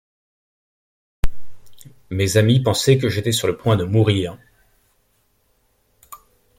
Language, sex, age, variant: French, male, 40-49, Français de métropole